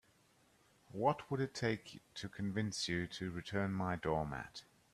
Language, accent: English, England English